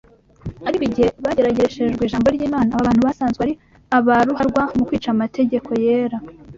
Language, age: Kinyarwanda, 19-29